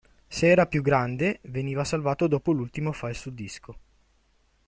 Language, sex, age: Italian, male, 19-29